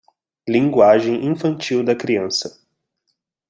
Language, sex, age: Portuguese, male, 19-29